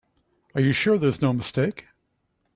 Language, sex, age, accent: English, male, 40-49, United States English